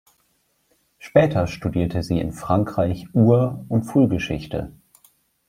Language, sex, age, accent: German, male, 30-39, Deutschland Deutsch